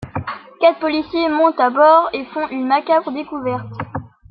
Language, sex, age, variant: French, male, under 19, Français de métropole